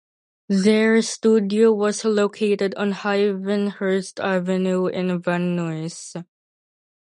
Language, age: English, under 19